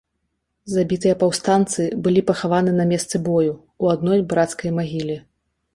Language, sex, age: Belarusian, female, 30-39